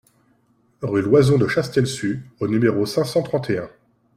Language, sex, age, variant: French, male, 19-29, Français de métropole